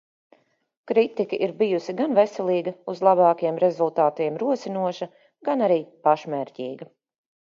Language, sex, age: Latvian, female, 40-49